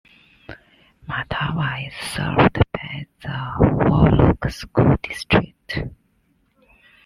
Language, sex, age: English, female, 30-39